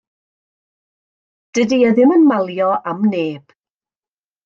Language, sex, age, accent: Welsh, female, 50-59, Y Deyrnas Unedig Cymraeg